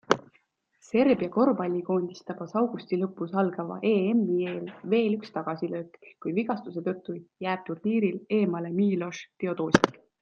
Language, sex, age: Estonian, female, 19-29